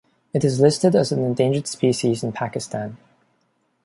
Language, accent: English, Hong Kong English